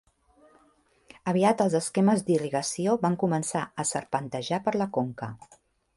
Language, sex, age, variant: Catalan, female, 40-49, Central